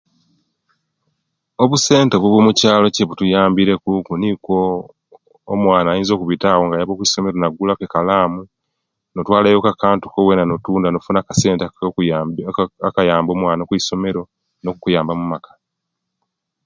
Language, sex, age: Kenyi, male, 50-59